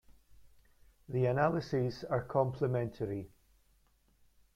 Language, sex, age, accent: English, male, 40-49, Scottish English